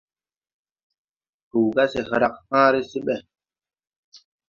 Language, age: Tupuri, 19-29